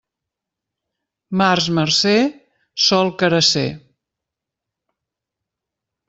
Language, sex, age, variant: Catalan, female, 50-59, Central